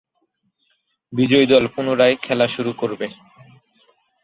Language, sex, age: Bengali, male, 19-29